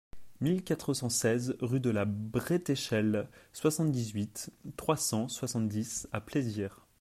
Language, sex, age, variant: French, male, 19-29, Français de métropole